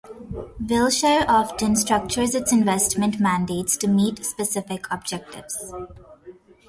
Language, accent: English, United States English; India and South Asia (India, Pakistan, Sri Lanka)